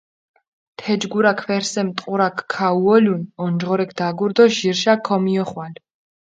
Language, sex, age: Mingrelian, female, 19-29